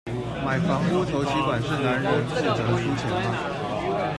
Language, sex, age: Chinese, male, 30-39